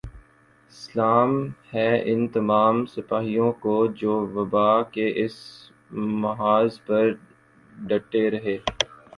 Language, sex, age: Urdu, male, 19-29